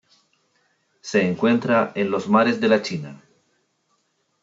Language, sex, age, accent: Spanish, male, 30-39, Chileno: Chile, Cuyo